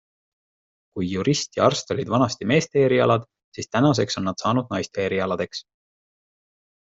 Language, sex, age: Estonian, male, 30-39